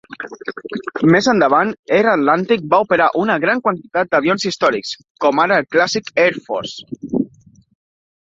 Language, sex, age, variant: Catalan, male, 19-29, Central